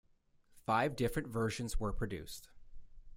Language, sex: English, male